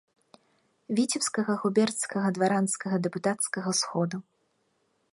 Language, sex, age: Belarusian, female, 19-29